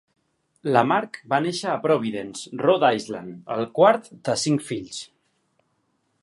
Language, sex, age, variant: Catalan, male, 30-39, Central